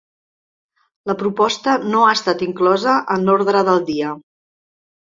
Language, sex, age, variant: Catalan, female, 50-59, Central